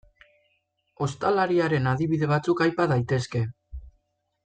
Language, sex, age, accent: Basque, male, 19-29, Mendebalekoa (Araba, Bizkaia, Gipuzkoako mendebaleko herri batzuk)